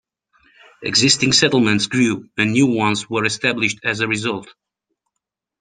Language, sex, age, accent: English, male, 30-39, United States English